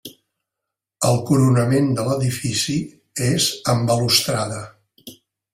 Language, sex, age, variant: Catalan, male, 60-69, Central